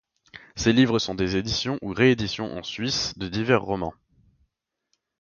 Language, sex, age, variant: French, male, 19-29, Français de métropole